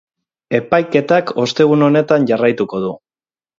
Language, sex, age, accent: Basque, male, 40-49, Mendebalekoa (Araba, Bizkaia, Gipuzkoako mendebaleko herri batzuk)